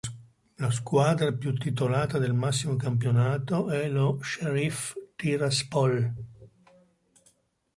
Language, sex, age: Italian, male, 70-79